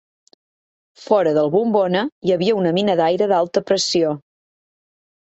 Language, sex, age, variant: Catalan, female, 40-49, Central